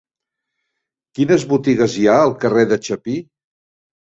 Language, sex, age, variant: Catalan, male, 70-79, Central